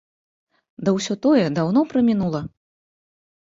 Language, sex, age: Belarusian, female, 19-29